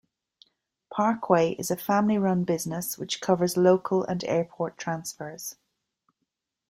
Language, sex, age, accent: English, female, 50-59, Irish English